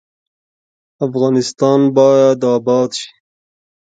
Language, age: Pashto, 19-29